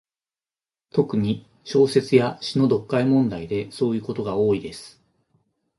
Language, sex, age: Japanese, male, 50-59